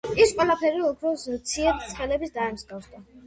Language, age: Georgian, 30-39